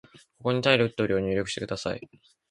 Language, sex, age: Japanese, male, 19-29